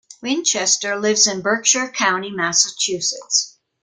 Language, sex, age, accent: English, female, 70-79, United States English